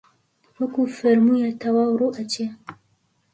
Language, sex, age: Central Kurdish, female, 19-29